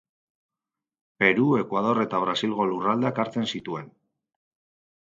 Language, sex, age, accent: Basque, male, 40-49, Mendebalekoa (Araba, Bizkaia, Gipuzkoako mendebaleko herri batzuk)